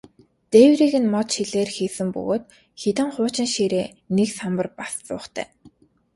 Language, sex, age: Mongolian, female, 19-29